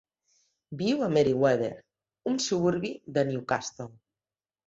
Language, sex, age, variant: Catalan, female, 50-59, Central